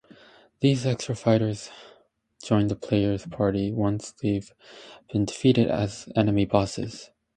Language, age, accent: English, 19-29, United States English